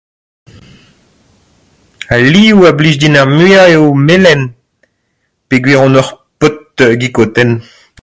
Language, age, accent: Breton, 30-39, Kerneveg; Leoneg